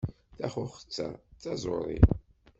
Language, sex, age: Kabyle, male, 50-59